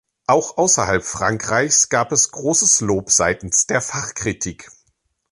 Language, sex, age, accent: German, male, 40-49, Deutschland Deutsch